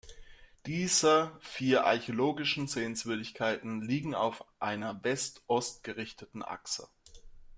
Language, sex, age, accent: German, male, 19-29, Deutschland Deutsch